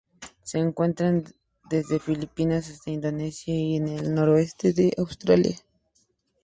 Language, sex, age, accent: Spanish, female, 19-29, México